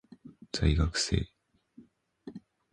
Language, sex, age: Japanese, male, 19-29